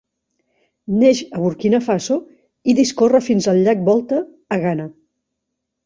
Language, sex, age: Catalan, female, 50-59